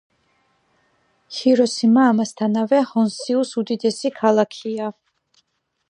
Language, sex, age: Georgian, female, 19-29